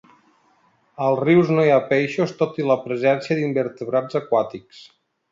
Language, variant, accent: Catalan, Nord-Occidental, nord-occidental